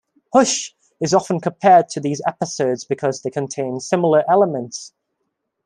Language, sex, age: English, male, 19-29